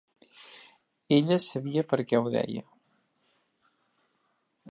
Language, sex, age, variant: Catalan, male, 40-49, Central